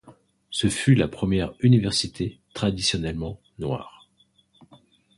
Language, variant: French, Français de métropole